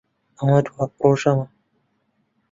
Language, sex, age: Central Kurdish, male, 19-29